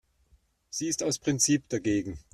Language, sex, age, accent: German, male, 40-49, Deutschland Deutsch